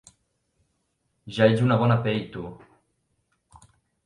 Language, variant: Catalan, Central